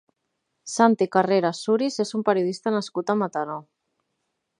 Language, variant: Catalan, Septentrional